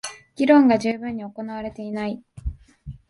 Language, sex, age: Japanese, female, 19-29